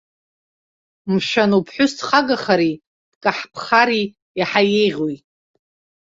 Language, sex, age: Abkhazian, female, 30-39